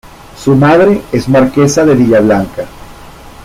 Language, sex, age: Spanish, male, 50-59